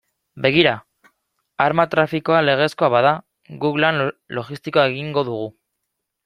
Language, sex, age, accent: Basque, male, 19-29, Mendebalekoa (Araba, Bizkaia, Gipuzkoako mendebaleko herri batzuk)